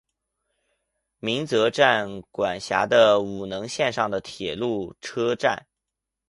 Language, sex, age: Chinese, male, 19-29